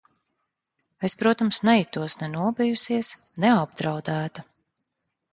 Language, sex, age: Latvian, female, 40-49